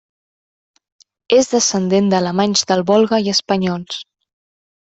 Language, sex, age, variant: Catalan, female, 19-29, Central